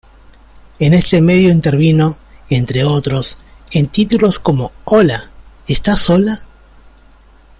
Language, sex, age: Spanish, male, 30-39